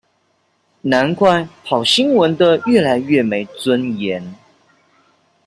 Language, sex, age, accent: Chinese, male, 40-49, 出生地：臺北市